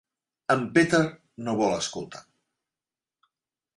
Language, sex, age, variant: Catalan, male, 40-49, Central